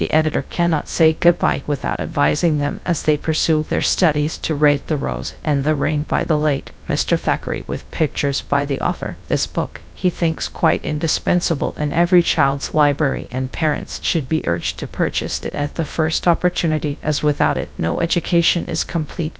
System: TTS, GradTTS